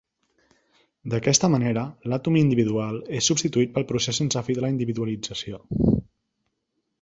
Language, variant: Catalan, Central